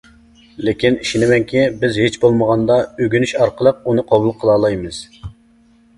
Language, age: Uyghur, 19-29